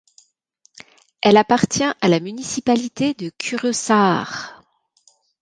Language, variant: French, Français de métropole